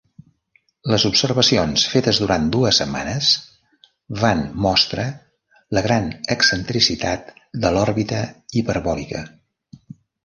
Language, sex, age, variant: Catalan, male, 70-79, Central